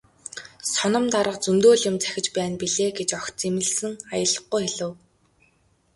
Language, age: Mongolian, 19-29